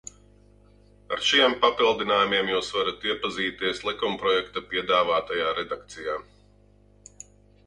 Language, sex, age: Latvian, male, 40-49